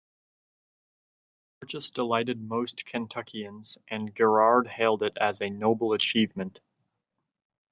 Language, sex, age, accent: English, male, under 19, United States English